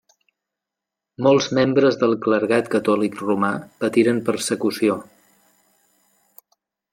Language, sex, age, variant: Catalan, male, 50-59, Central